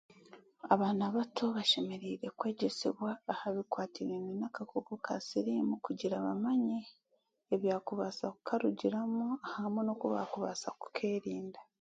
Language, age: Chiga, 19-29